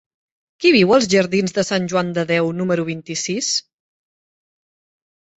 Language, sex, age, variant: Catalan, female, 30-39, Central